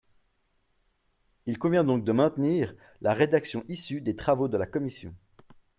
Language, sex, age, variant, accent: French, male, 30-39, Français d'Europe, Français de Suisse